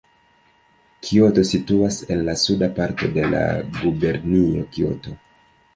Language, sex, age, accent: Esperanto, male, 30-39, Internacia